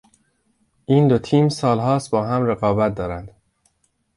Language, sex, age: Persian, male, 40-49